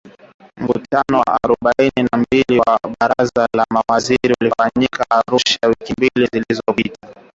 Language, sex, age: Swahili, male, 19-29